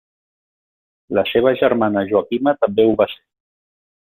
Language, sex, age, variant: Catalan, male, 50-59, Central